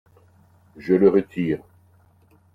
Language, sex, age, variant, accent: French, male, 50-59, Français d'Europe, Français de Belgique